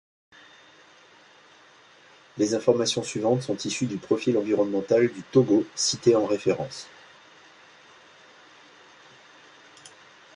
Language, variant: French, Français de métropole